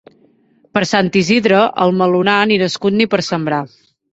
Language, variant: Catalan, Central